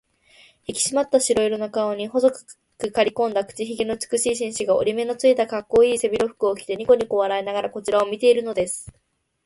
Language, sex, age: Japanese, female, 19-29